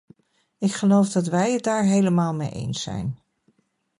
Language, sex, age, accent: Dutch, female, 60-69, Nederlands Nederlands